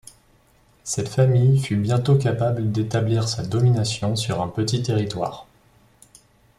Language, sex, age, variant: French, male, 19-29, Français de métropole